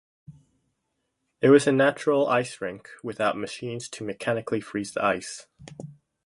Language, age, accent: English, 19-29, United States English